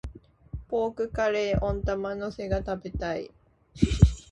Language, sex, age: Japanese, female, 19-29